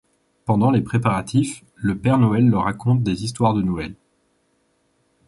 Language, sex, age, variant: French, male, 19-29, Français de métropole